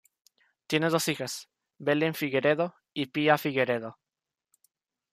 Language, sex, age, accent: Spanish, male, under 19, México